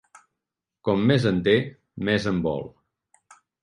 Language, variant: Catalan, Central